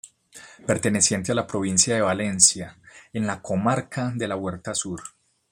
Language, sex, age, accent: Spanish, male, 19-29, Caribe: Cuba, Venezuela, Puerto Rico, República Dominicana, Panamá, Colombia caribeña, México caribeño, Costa del golfo de México